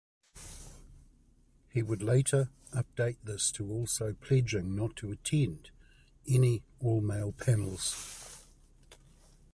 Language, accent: English, New Zealand English